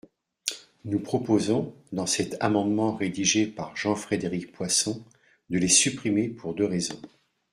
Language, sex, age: French, male, 60-69